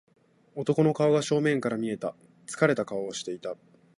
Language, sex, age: Japanese, male, 19-29